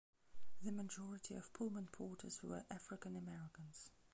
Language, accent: English, England English